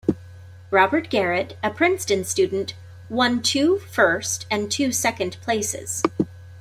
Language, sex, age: English, female, 40-49